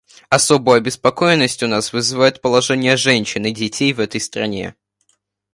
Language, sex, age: Russian, male, under 19